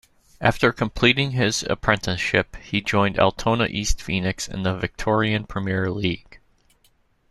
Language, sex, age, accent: English, male, 30-39, United States English